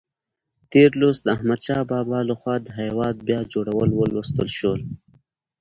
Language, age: Pashto, 19-29